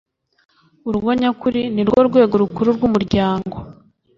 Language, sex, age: Kinyarwanda, female, under 19